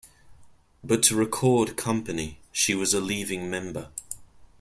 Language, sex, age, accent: English, male, under 19, England English